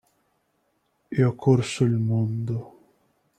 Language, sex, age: Italian, male, 19-29